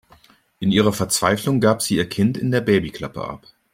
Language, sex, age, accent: German, male, 40-49, Deutschland Deutsch